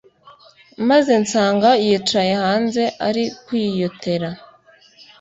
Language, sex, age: Kinyarwanda, female, 19-29